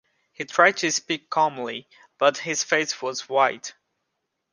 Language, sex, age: English, male, 19-29